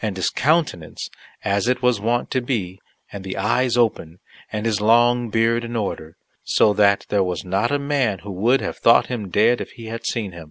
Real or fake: real